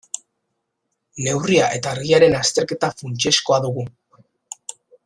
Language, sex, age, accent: Basque, male, under 19, Erdialdekoa edo Nafarra (Gipuzkoa, Nafarroa)